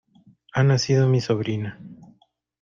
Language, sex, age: Spanish, male, 19-29